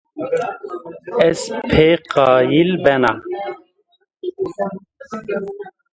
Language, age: Zaza, 30-39